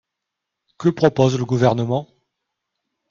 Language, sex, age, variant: French, male, 30-39, Français de métropole